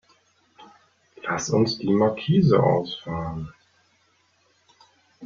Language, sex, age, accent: German, male, 30-39, Deutschland Deutsch